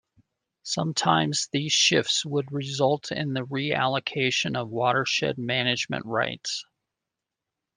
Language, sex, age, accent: English, male, 50-59, United States English